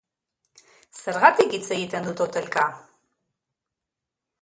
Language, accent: Basque, Mendebalekoa (Araba, Bizkaia, Gipuzkoako mendebaleko herri batzuk)